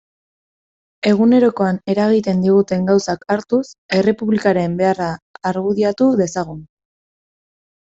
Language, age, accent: Basque, 19-29, Erdialdekoa edo Nafarra (Gipuzkoa, Nafarroa)